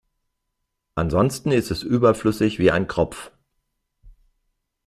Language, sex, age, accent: German, male, 50-59, Deutschland Deutsch